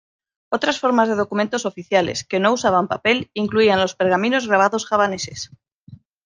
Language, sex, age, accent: Spanish, female, 40-49, España: Norte peninsular (Asturias, Castilla y León, Cantabria, País Vasco, Navarra, Aragón, La Rioja, Guadalajara, Cuenca)